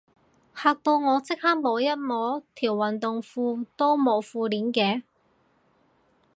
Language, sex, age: Cantonese, female, 30-39